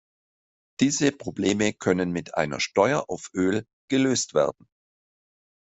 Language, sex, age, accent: German, male, 50-59, Deutschland Deutsch